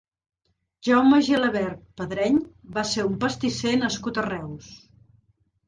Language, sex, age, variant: Catalan, female, 40-49, Central